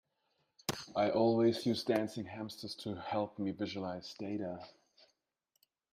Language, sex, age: English, male, 30-39